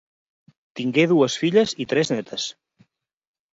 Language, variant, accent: Catalan, Central, central